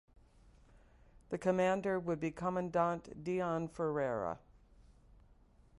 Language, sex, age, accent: English, female, 60-69, United States English